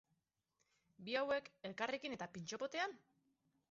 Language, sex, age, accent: Basque, female, 30-39, Mendebalekoa (Araba, Bizkaia, Gipuzkoako mendebaleko herri batzuk)